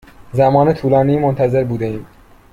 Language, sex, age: Persian, male, 19-29